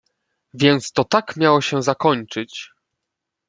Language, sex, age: Polish, male, 19-29